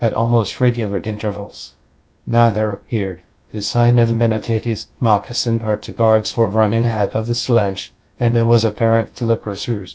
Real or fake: fake